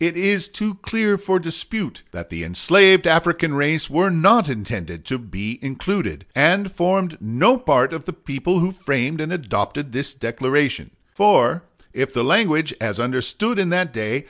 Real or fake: real